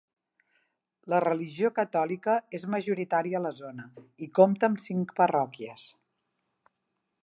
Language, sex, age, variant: Catalan, female, 50-59, Central